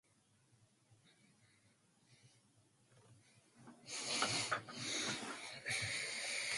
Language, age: English, 19-29